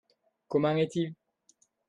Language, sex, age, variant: French, male, 40-49, Français de métropole